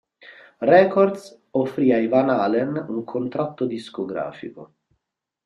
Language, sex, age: Italian, male, 30-39